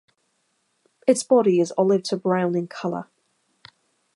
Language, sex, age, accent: English, female, 19-29, England English